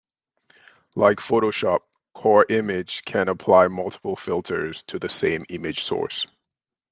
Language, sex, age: English, male, 30-39